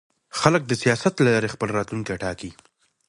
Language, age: Pashto, 19-29